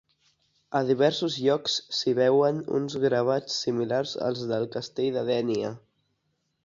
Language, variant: Catalan, Central